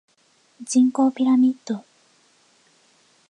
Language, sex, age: Japanese, female, 19-29